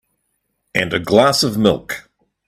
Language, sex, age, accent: English, male, 40-49, New Zealand English